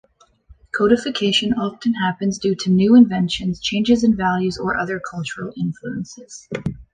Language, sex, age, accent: English, female, 19-29, Canadian English